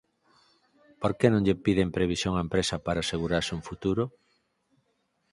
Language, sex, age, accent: Galician, male, 50-59, Central (gheada)